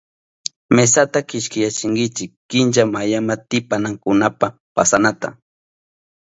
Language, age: Southern Pastaza Quechua, 30-39